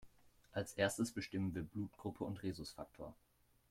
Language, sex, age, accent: German, male, under 19, Deutschland Deutsch